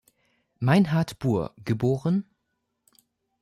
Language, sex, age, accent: German, male, under 19, Deutschland Deutsch